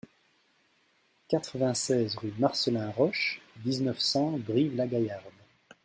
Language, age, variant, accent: French, 40-49, Français d'Europe, Français de Belgique